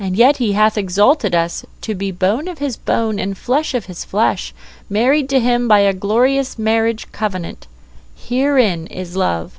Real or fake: real